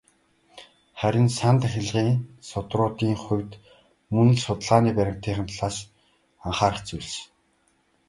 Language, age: Mongolian, 19-29